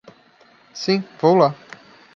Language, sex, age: Portuguese, male, 30-39